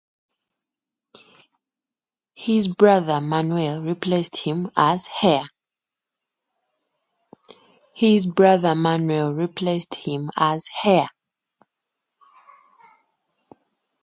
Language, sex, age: English, female, 30-39